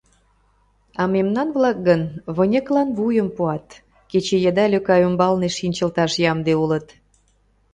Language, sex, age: Mari, female, 40-49